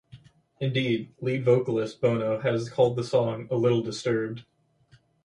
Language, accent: English, United States English